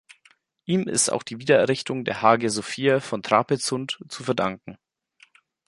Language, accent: German, Deutschland Deutsch